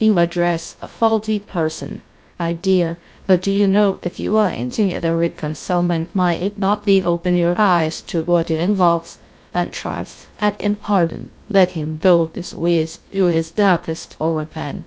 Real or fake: fake